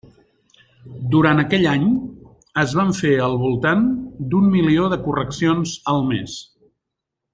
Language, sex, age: Catalan, male, 50-59